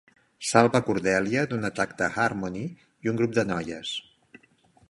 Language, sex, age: Catalan, male, 50-59